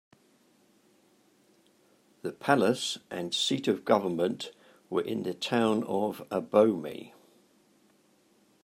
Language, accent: English, England English